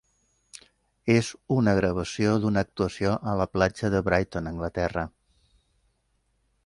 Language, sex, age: Catalan, male, 70-79